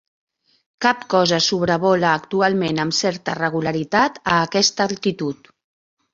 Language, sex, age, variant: Catalan, female, 50-59, Central